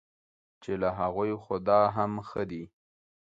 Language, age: Pashto, 30-39